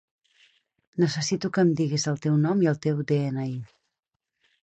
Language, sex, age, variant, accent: Catalan, female, 40-49, Central, Camp de Tarragona